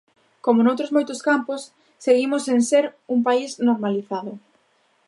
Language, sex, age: Galician, female, 19-29